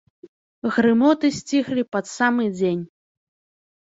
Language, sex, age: Belarusian, female, 19-29